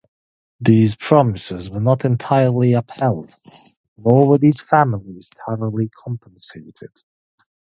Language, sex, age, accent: English, male, 19-29, England English